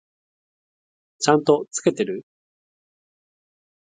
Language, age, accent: Japanese, 19-29, 関西弁